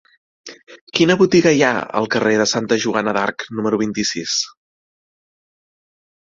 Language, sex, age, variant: Catalan, male, 30-39, Central